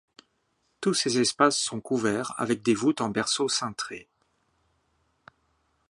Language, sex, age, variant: French, male, 40-49, Français de métropole